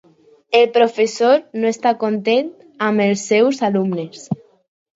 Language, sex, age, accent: Catalan, female, under 19, aprenent (recent, des del castellà)